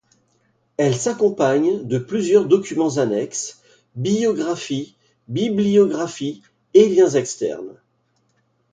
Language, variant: French, Français de métropole